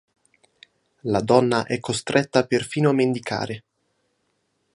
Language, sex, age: Italian, male, 19-29